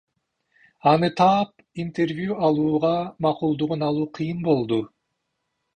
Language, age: Kyrgyz, 40-49